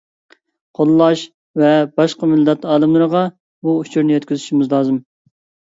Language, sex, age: Uyghur, male, 30-39